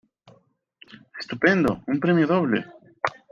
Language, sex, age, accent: Spanish, male, 19-29, Andino-Pacífico: Colombia, Perú, Ecuador, oeste de Bolivia y Venezuela andina